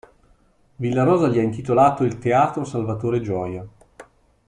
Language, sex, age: Italian, male, 40-49